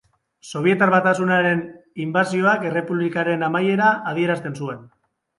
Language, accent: Basque, Mendebalekoa (Araba, Bizkaia, Gipuzkoako mendebaleko herri batzuk)